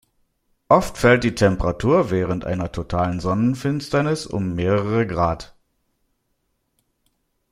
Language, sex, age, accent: German, male, 30-39, Deutschland Deutsch